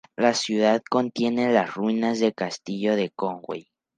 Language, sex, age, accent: Spanish, male, under 19, México